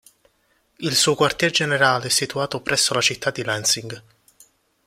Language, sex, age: Italian, male, under 19